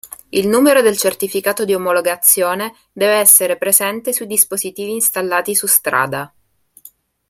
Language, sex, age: Italian, female, 19-29